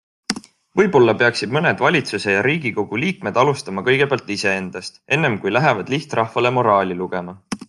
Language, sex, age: Estonian, male, 19-29